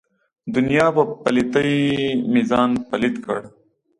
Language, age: Pashto, 19-29